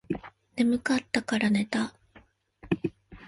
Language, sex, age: Japanese, female, 19-29